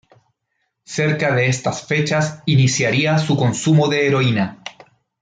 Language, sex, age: Spanish, male, 30-39